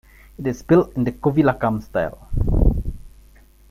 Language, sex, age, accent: English, male, 30-39, India and South Asia (India, Pakistan, Sri Lanka)